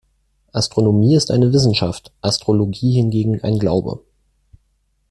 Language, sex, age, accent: German, male, 19-29, Deutschland Deutsch